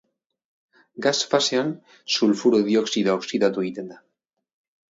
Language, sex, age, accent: Basque, male, 30-39, Erdialdekoa edo Nafarra (Gipuzkoa, Nafarroa)